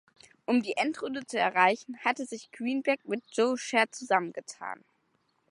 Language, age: German, 19-29